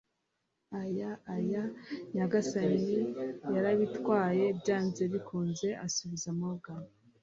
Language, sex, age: Kinyarwanda, female, 30-39